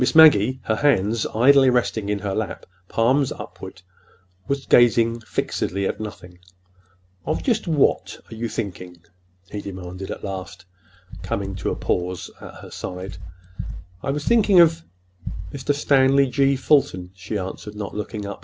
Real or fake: real